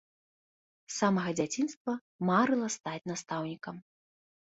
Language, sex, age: Belarusian, female, 19-29